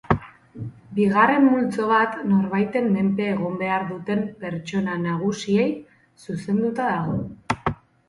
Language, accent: Basque, Erdialdekoa edo Nafarra (Gipuzkoa, Nafarroa)